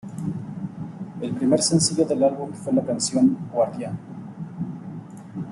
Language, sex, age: Spanish, male, 40-49